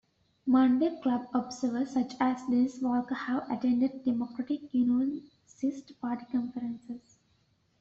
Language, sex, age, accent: English, female, 19-29, England English